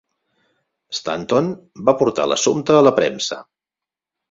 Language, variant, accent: Catalan, Central, Barceloní